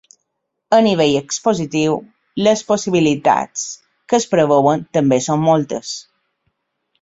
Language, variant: Catalan, Balear